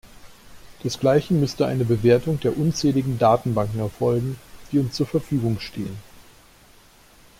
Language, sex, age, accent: German, male, 40-49, Deutschland Deutsch